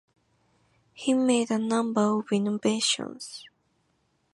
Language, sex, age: English, female, 19-29